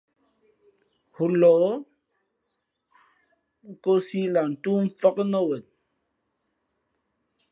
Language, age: Fe'fe', 19-29